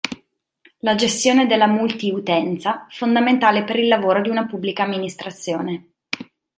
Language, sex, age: Italian, female, 30-39